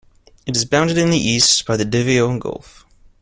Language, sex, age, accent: English, male, 19-29, United States English